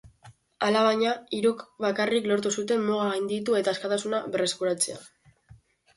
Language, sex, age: Basque, female, under 19